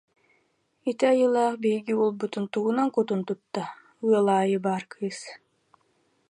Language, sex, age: Yakut, female, 19-29